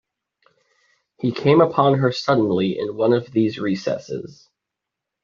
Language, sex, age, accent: English, male, 19-29, United States English